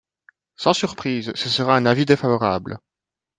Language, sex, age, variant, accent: French, male, 19-29, Français d'Europe, Français de Suisse